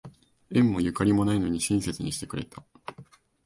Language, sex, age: Japanese, male, 19-29